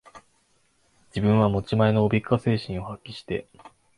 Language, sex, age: Japanese, male, 19-29